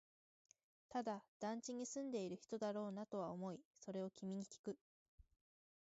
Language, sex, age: Japanese, female, 19-29